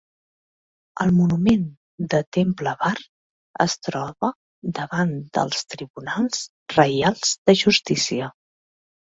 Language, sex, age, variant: Catalan, female, 40-49, Nord-Occidental